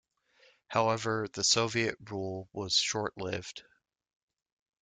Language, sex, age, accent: English, male, 30-39, United States English